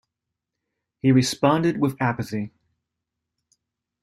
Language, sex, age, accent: English, male, 30-39, United States English